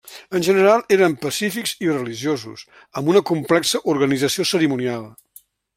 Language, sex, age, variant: Catalan, male, 70-79, Central